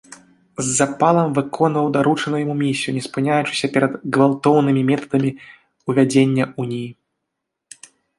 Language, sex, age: Belarusian, male, 19-29